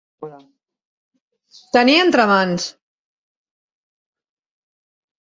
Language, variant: Catalan, Central